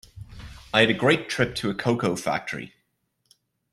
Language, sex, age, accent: English, male, 40-49, Irish English